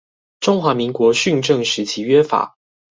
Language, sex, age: Chinese, male, 19-29